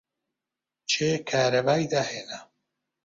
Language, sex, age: Central Kurdish, male, 30-39